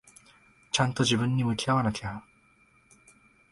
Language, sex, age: Japanese, male, 19-29